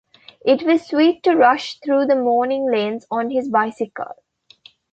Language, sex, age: English, female, 19-29